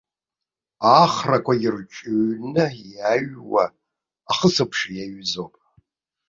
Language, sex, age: Abkhazian, male, 60-69